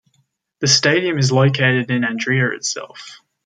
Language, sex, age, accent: English, male, under 19, Australian English